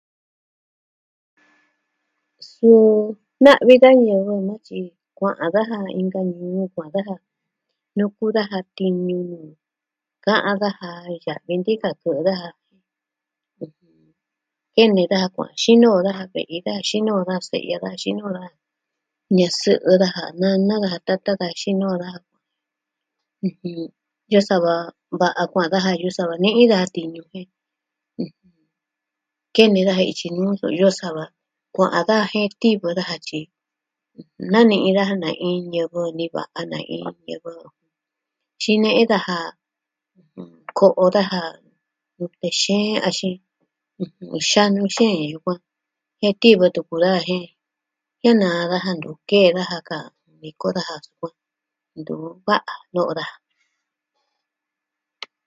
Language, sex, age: Southwestern Tlaxiaco Mixtec, female, 60-69